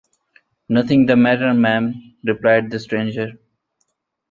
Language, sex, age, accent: English, male, 19-29, India and South Asia (India, Pakistan, Sri Lanka)